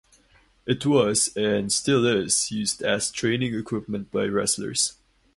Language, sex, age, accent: English, male, 19-29, Filipino